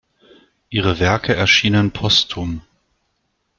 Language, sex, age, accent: German, male, 40-49, Deutschland Deutsch